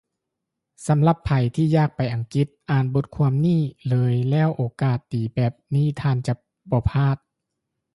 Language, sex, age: Lao, male, 30-39